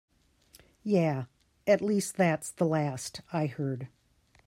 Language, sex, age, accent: English, female, 60-69, United States English